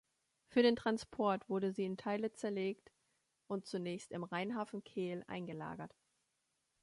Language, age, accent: German, 30-39, Deutschland Deutsch